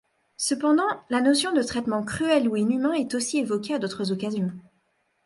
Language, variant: French, Français de métropole